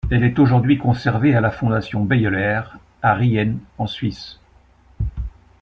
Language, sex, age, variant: French, male, 60-69, Français de métropole